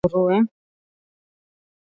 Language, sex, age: Swahili, female, 19-29